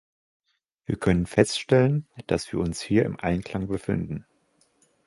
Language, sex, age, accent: German, male, 30-39, Deutschland Deutsch